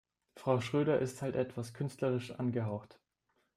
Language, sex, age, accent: German, male, 19-29, Deutschland Deutsch